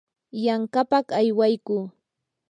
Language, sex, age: Yanahuanca Pasco Quechua, female, 19-29